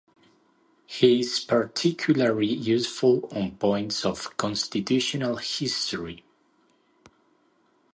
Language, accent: English, United States English